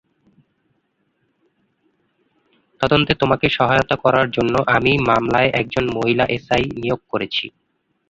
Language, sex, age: Bengali, male, 19-29